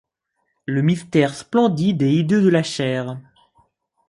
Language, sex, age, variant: French, male, under 19, Français de métropole